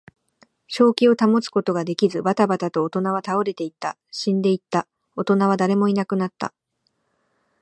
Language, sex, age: Japanese, female, 19-29